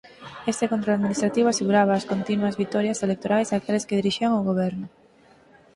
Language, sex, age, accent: Galician, female, 19-29, Central (gheada)